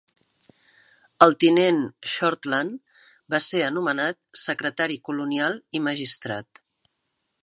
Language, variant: Catalan, Central